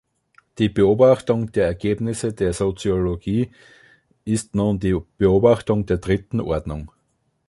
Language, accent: German, Österreichisches Deutsch